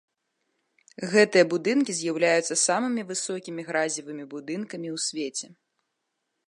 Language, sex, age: Belarusian, female, 19-29